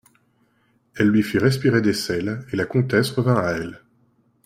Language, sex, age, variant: French, male, 19-29, Français de métropole